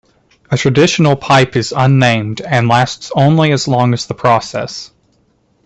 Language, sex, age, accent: English, male, 19-29, United States English